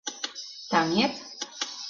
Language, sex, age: Mari, female, 40-49